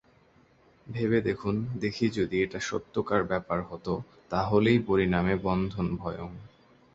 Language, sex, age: Bengali, male, 19-29